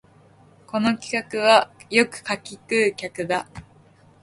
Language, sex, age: Japanese, female, under 19